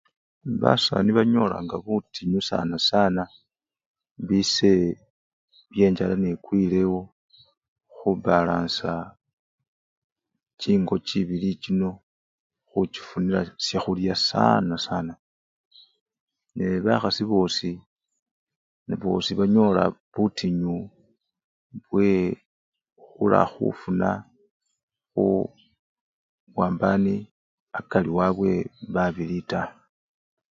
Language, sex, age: Luyia, male, 40-49